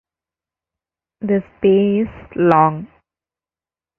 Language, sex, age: English, female, 19-29